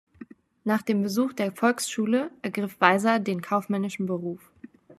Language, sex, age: German, female, 19-29